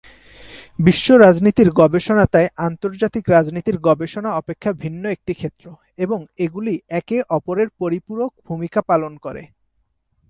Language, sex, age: Bengali, male, 19-29